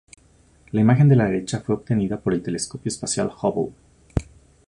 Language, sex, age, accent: Spanish, male, 30-39, México